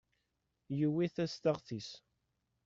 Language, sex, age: Kabyle, male, 30-39